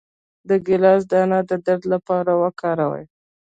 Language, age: Pashto, 19-29